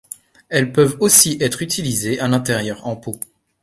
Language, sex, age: French, male, 19-29